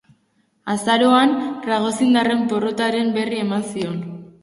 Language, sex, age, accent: Basque, female, under 19, Mendebalekoa (Araba, Bizkaia, Gipuzkoako mendebaleko herri batzuk)